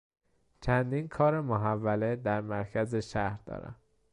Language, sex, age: Persian, male, 19-29